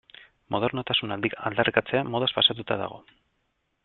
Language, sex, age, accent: Basque, male, 30-39, Mendebalekoa (Araba, Bizkaia, Gipuzkoako mendebaleko herri batzuk)